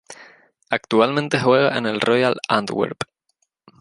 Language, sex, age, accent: Spanish, male, 19-29, España: Islas Canarias